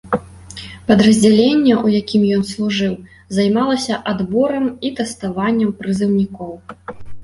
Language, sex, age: Belarusian, female, 19-29